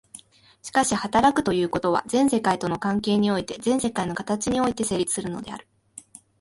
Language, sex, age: Japanese, female, 19-29